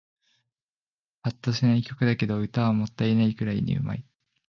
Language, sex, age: Japanese, male, 19-29